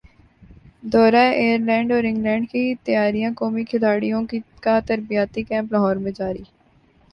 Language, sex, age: Urdu, male, 19-29